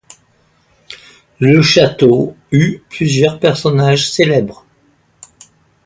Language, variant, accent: French, Français des départements et régions d'outre-mer, Français de La Réunion